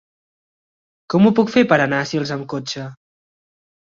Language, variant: Catalan, Central